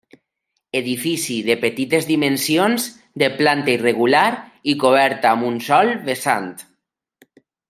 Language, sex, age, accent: Catalan, male, 30-39, valencià